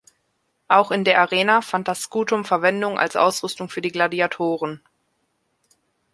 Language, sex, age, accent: German, female, 19-29, Deutschland Deutsch